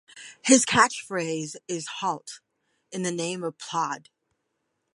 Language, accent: English, United States English